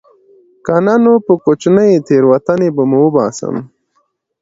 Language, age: Pashto, 19-29